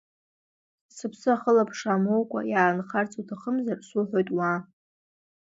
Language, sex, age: Abkhazian, female, 30-39